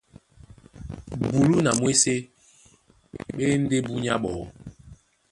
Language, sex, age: Duala, female, 19-29